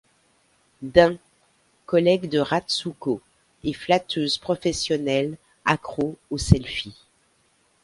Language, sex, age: French, female, 50-59